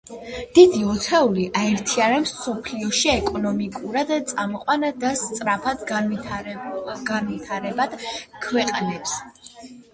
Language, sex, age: Georgian, female, 60-69